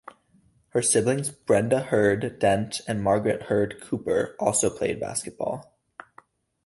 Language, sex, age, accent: English, male, 19-29, United States English